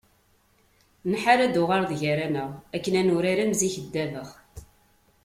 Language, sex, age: Kabyle, female, 80-89